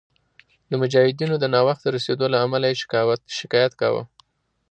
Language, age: Pashto, 30-39